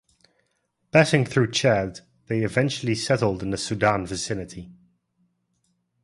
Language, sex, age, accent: English, male, 19-29, Dutch